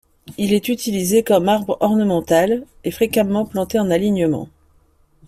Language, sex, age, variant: French, female, 40-49, Français de métropole